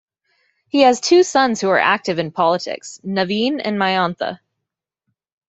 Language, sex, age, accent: English, female, 19-29, United States English